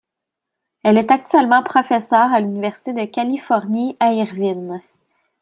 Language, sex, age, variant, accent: French, female, 19-29, Français d'Amérique du Nord, Français du Canada